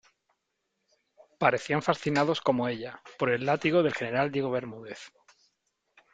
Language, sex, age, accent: Spanish, male, 40-49, España: Sur peninsular (Andalucia, Extremadura, Murcia)